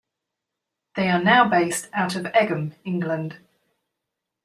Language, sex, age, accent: English, female, 40-49, England English